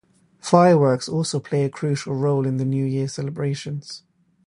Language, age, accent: English, 19-29, England English; London English